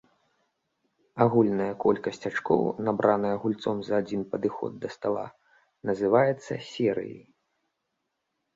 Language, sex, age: Belarusian, male, 30-39